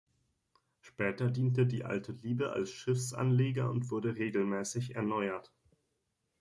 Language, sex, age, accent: German, male, 19-29, Deutschland Deutsch